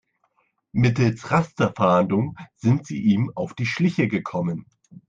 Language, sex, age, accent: German, male, 30-39, Deutschland Deutsch